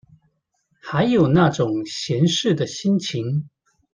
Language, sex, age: Chinese, male, 40-49